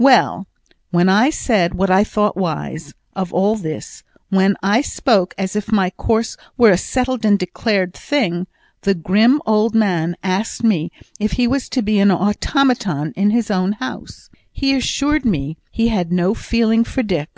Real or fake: real